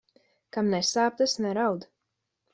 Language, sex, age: Latvian, female, under 19